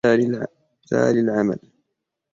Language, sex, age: Arabic, male, 19-29